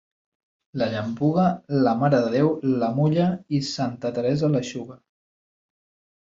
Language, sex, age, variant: Catalan, male, 19-29, Central